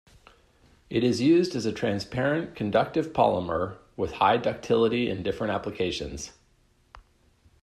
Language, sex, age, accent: English, male, 40-49, United States English